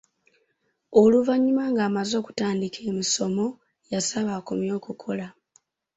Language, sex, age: Ganda, female, 30-39